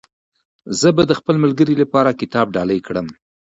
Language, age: Pashto, 40-49